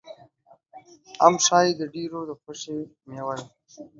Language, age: Pashto, 19-29